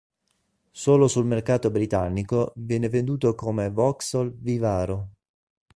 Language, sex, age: Italian, male, 30-39